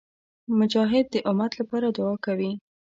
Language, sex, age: Pashto, female, under 19